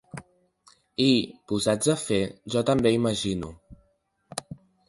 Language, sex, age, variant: Catalan, male, under 19, Central